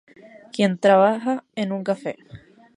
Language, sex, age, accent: Spanish, female, 19-29, España: Islas Canarias